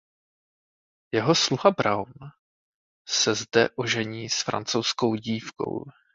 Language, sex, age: Czech, male, 30-39